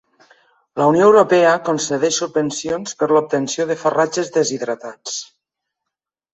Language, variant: Catalan, Nord-Occidental